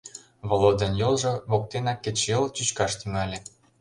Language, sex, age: Mari, male, 19-29